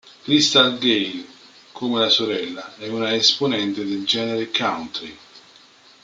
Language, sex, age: Italian, male, 40-49